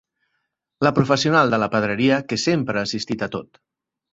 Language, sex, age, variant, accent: Catalan, male, 60-69, Central, Barcelonès